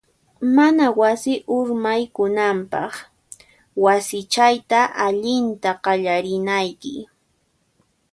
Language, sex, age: Puno Quechua, female, 19-29